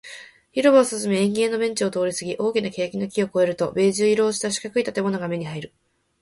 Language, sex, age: Japanese, female, 19-29